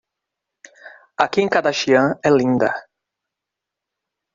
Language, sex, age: Portuguese, male, 30-39